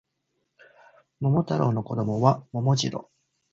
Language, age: Japanese, 50-59